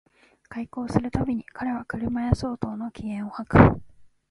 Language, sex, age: Japanese, female, 19-29